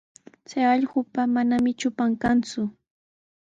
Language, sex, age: Sihuas Ancash Quechua, female, 19-29